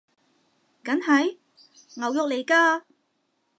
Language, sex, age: Cantonese, female, 40-49